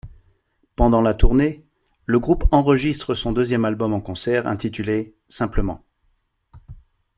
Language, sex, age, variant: French, male, 50-59, Français de métropole